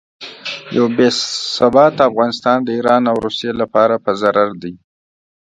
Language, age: Pashto, 30-39